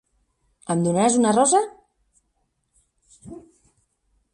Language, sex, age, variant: Catalan, male, 40-49, Central